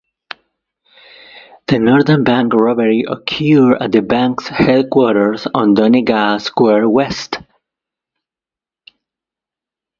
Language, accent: English, United States English